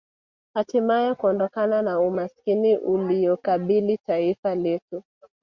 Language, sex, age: Swahili, female, 19-29